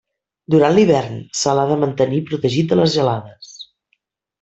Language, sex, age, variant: Catalan, female, 40-49, Central